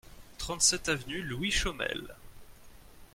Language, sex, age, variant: French, male, 19-29, Français de métropole